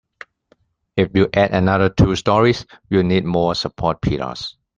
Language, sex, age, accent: English, male, 40-49, Hong Kong English